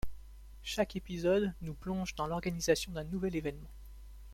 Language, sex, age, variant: French, male, 19-29, Français de métropole